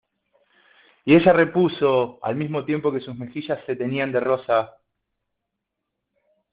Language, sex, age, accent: Spanish, male, 40-49, Rioplatense: Argentina, Uruguay, este de Bolivia, Paraguay